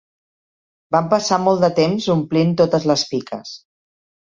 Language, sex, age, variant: Catalan, female, 40-49, Central